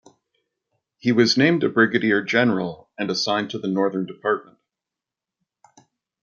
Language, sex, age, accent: English, male, 40-49, Canadian English